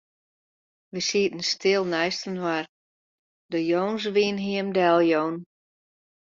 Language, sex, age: Western Frisian, female, 50-59